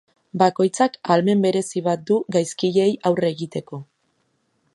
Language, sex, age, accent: Basque, female, 19-29, Erdialdekoa edo Nafarra (Gipuzkoa, Nafarroa)